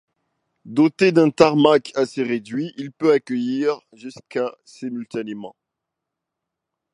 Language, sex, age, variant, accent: French, male, 19-29, Français d'Afrique subsaharienne et des îles africaines, Français du Cameroun